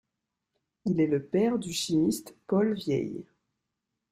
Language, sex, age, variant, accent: French, female, 19-29, Français des départements et régions d'outre-mer, Français de Guadeloupe